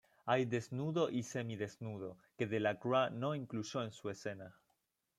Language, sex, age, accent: Spanish, male, 30-39, Rioplatense: Argentina, Uruguay, este de Bolivia, Paraguay